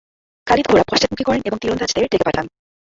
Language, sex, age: Bengali, female, 19-29